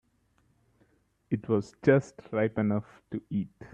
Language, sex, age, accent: English, male, 19-29, India and South Asia (India, Pakistan, Sri Lanka)